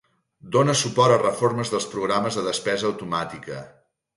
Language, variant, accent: Catalan, Central, central